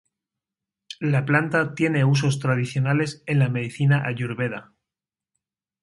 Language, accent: Spanish, España: Centro-Sur peninsular (Madrid, Toledo, Castilla-La Mancha)